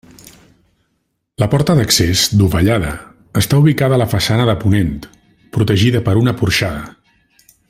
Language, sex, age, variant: Catalan, male, 40-49, Central